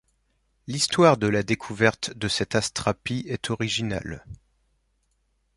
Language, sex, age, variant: French, male, 30-39, Français de métropole